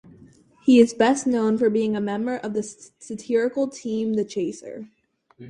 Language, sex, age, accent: English, female, under 19, United States English